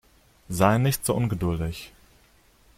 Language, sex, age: German, male, 30-39